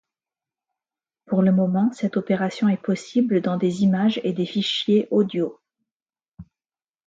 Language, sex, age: French, female, 50-59